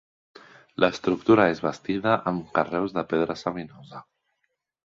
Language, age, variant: Catalan, 19-29, Central